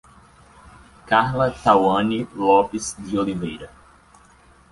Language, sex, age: Portuguese, male, 19-29